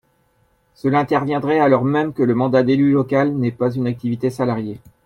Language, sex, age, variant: French, male, 40-49, Français de métropole